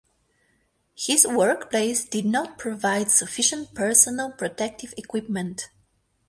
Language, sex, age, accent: English, female, 30-39, England English